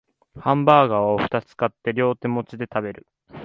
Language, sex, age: Japanese, male, 19-29